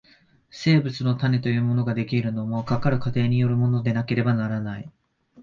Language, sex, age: Japanese, male, 19-29